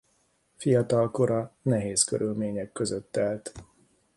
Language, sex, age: Hungarian, male, 50-59